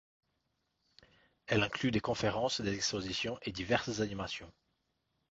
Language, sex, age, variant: French, male, 19-29, Français de métropole